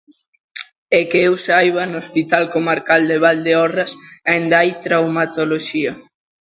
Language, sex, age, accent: Galician, female, 40-49, Central (gheada)